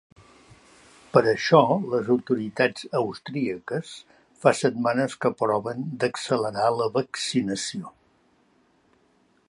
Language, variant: Catalan, Central